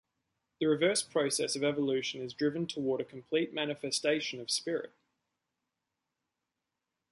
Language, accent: English, Australian English